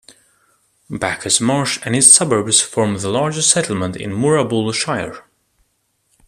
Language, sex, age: English, male, 19-29